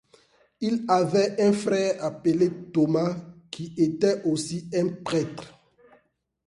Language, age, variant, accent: French, 30-39, Français d'Afrique subsaharienne et des îles africaines, Français de Côte d’Ivoire